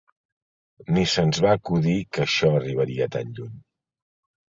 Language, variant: Catalan, Central